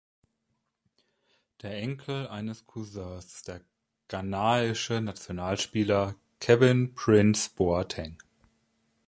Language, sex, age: German, male, 30-39